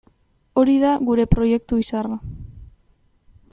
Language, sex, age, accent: Basque, female, under 19, Mendebalekoa (Araba, Bizkaia, Gipuzkoako mendebaleko herri batzuk)